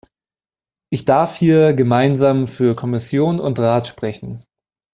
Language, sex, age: German, male, 19-29